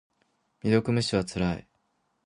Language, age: Japanese, under 19